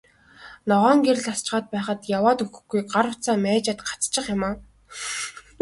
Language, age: Mongolian, 19-29